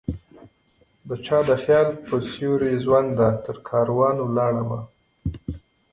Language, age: Pashto, 30-39